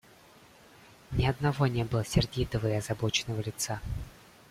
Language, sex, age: Russian, male, 19-29